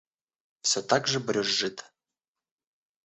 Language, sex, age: Russian, male, 19-29